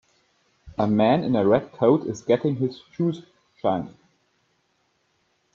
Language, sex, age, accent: English, male, 19-29, United States English